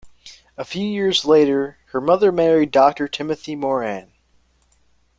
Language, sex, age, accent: English, male, under 19, United States English